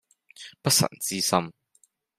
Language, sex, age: Cantonese, male, 19-29